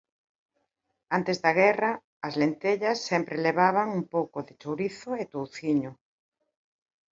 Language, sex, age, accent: Galician, female, 50-59, Normativo (estándar)